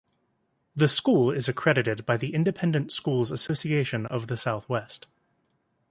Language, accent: English, United States English